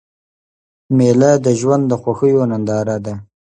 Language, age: Pashto, 30-39